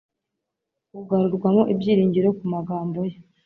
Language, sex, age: Kinyarwanda, female, 19-29